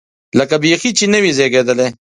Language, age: Pashto, 30-39